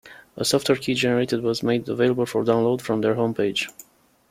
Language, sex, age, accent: English, male, 30-39, United States English